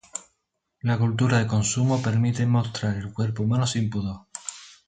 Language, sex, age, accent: Spanish, male, 30-39, España: Sur peninsular (Andalucia, Extremadura, Murcia)